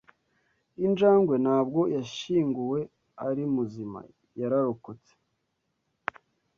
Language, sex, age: Kinyarwanda, male, 19-29